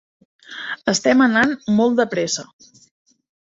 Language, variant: Catalan, Central